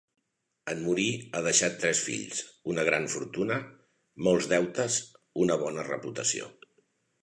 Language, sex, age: Catalan, male, 60-69